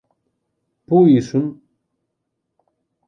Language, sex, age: Greek, male, 40-49